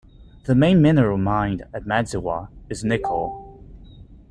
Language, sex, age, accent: English, male, 19-29, Canadian English